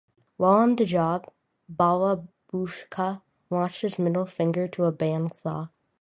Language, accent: English, United States English